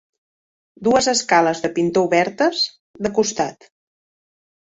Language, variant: Catalan, Central